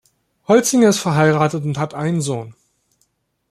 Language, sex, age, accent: German, male, 30-39, Deutschland Deutsch